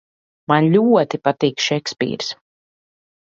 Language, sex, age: Latvian, female, 40-49